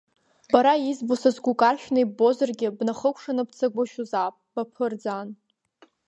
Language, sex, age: Abkhazian, female, under 19